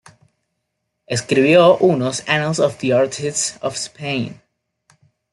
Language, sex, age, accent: Spanish, male, 19-29, Caribe: Cuba, Venezuela, Puerto Rico, República Dominicana, Panamá, Colombia caribeña, México caribeño, Costa del golfo de México